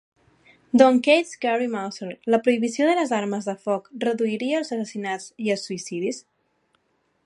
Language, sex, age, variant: Catalan, female, 19-29, Balear